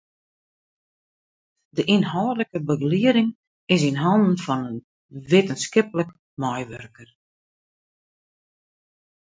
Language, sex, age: Western Frisian, female, 60-69